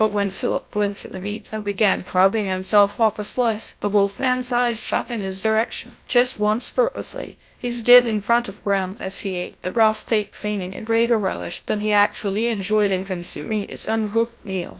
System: TTS, GlowTTS